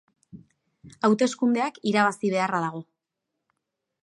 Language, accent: Basque, Mendebalekoa (Araba, Bizkaia, Gipuzkoako mendebaleko herri batzuk)